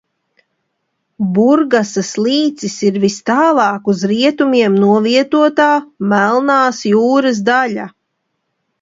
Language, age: Latvian, 40-49